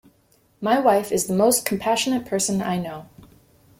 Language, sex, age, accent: English, female, 30-39, United States English